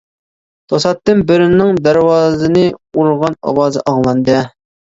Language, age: Uyghur, 19-29